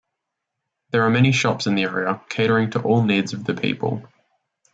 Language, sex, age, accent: English, male, under 19, Australian English